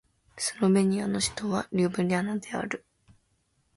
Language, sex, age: Japanese, female, under 19